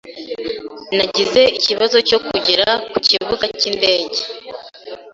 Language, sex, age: Kinyarwanda, female, 19-29